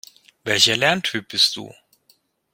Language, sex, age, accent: German, male, 50-59, Deutschland Deutsch